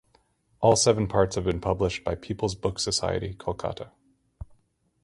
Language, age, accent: English, 30-39, Canadian English